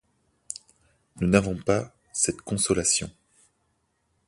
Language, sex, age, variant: French, male, 19-29, Français de métropole